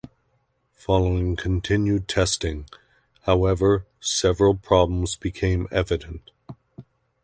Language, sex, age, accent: English, male, 50-59, Canadian English